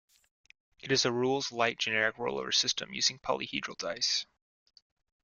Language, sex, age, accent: English, male, 19-29, United States English